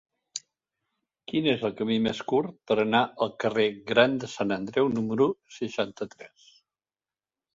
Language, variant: Catalan, Central